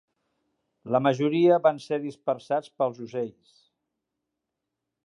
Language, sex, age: Catalan, male, 60-69